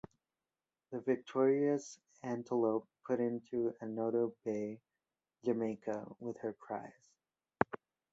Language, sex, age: English, male, 19-29